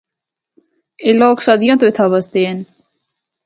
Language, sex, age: Northern Hindko, female, 19-29